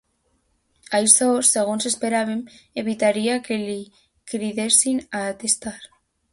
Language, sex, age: Catalan, female, under 19